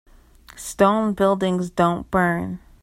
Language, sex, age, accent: English, female, 19-29, United States English